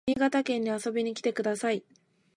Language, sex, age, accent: Japanese, female, 19-29, 関西弁